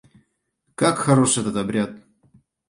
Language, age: Russian, 19-29